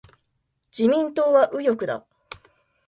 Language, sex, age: Japanese, female, 19-29